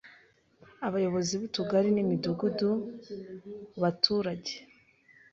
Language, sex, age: Kinyarwanda, female, 19-29